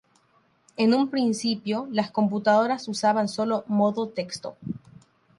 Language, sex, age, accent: Spanish, female, 19-29, Rioplatense: Argentina, Uruguay, este de Bolivia, Paraguay